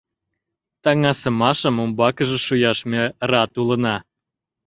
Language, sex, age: Mari, male, 30-39